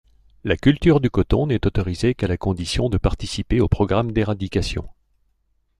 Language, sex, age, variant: French, male, 60-69, Français de métropole